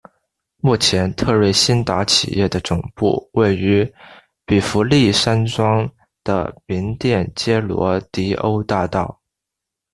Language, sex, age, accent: Chinese, male, under 19, 出生地：广东省